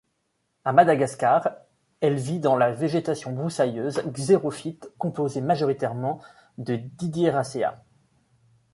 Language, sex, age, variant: French, male, 30-39, Français de métropole